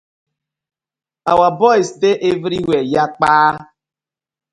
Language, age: Nigerian Pidgin, 30-39